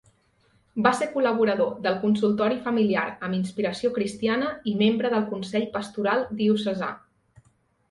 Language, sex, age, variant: Catalan, female, 19-29, Central